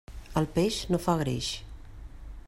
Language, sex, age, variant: Catalan, female, 50-59, Central